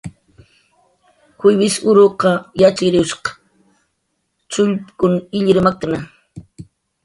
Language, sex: Jaqaru, female